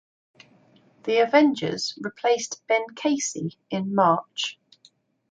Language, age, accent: English, 30-39, England English